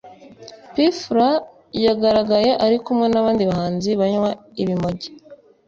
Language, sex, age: Kinyarwanda, female, 19-29